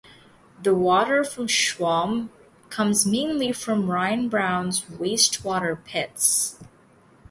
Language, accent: English, United States English